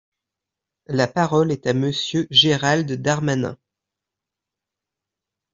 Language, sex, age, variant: French, male, 30-39, Français de métropole